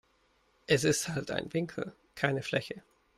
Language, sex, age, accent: German, male, 30-39, Deutschland Deutsch